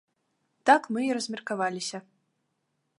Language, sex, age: Belarusian, female, 19-29